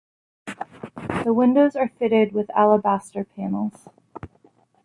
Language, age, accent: English, 30-39, United States English